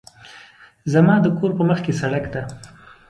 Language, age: Pashto, 30-39